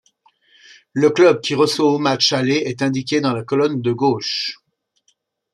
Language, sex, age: French, male, 60-69